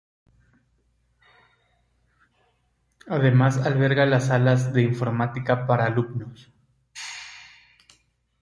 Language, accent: Spanish, México